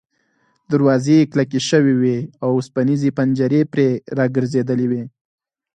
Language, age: Pashto, 19-29